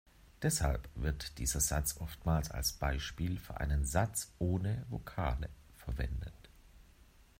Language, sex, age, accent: German, male, 19-29, Deutschland Deutsch